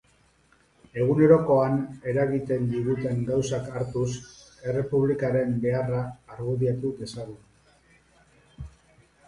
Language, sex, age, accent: Basque, male, 40-49, Mendebalekoa (Araba, Bizkaia, Gipuzkoako mendebaleko herri batzuk)